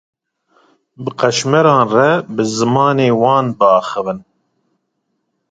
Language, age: Kurdish, 30-39